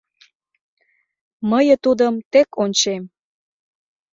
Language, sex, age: Mari, female, 19-29